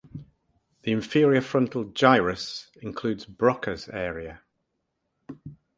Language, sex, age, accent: English, male, 60-69, England English